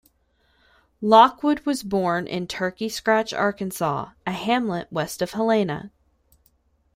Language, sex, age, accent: English, female, 30-39, United States English